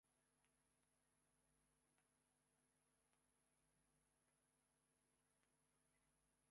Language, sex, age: English, female, 19-29